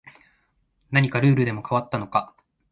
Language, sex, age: Japanese, male, 19-29